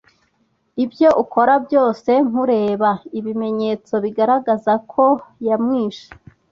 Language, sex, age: Kinyarwanda, female, 19-29